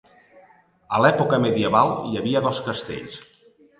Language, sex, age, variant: Catalan, male, 40-49, Nord-Occidental